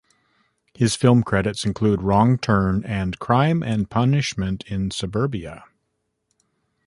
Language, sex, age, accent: English, male, 50-59, Canadian English